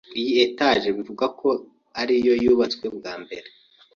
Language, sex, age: Kinyarwanda, male, 19-29